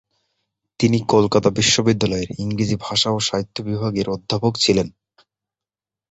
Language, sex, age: Bengali, male, 19-29